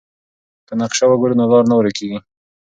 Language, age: Pashto, 19-29